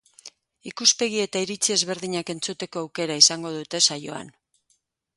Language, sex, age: Basque, female, 60-69